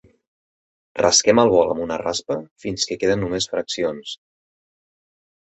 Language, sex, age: Catalan, male, 30-39